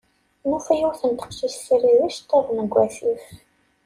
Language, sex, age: Kabyle, female, 19-29